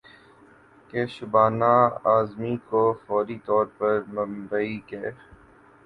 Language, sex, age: Urdu, male, 19-29